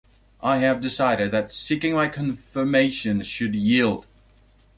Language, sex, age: English, male, 19-29